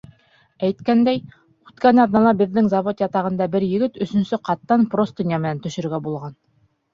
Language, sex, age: Bashkir, female, 30-39